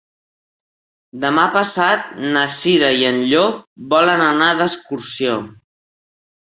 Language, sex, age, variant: Catalan, female, 50-59, Central